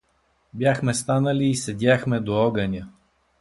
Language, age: Bulgarian, 60-69